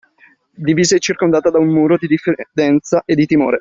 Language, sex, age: Italian, male, 19-29